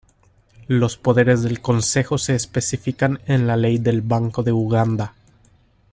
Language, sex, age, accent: Spanish, male, 19-29, América central